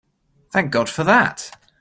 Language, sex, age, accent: English, male, 19-29, England English